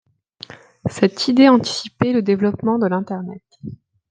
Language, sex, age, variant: French, female, 30-39, Français de métropole